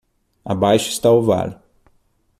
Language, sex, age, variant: Portuguese, male, 40-49, Portuguese (Brasil)